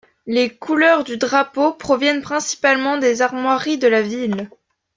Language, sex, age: French, female, 19-29